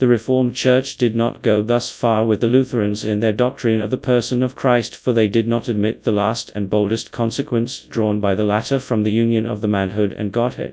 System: TTS, FastPitch